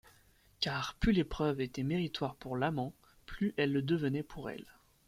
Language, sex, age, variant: French, male, 19-29, Français de métropole